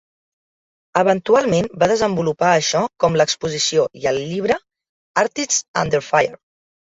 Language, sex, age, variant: Catalan, female, 30-39, Central